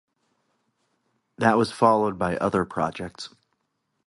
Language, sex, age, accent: English, male, 30-39, United States English